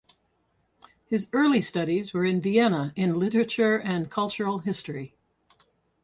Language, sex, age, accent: English, female, 60-69, United States English